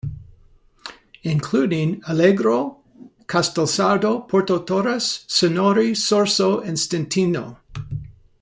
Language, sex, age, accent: English, male, 60-69, United States English